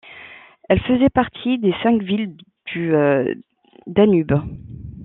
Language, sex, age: French, female, 30-39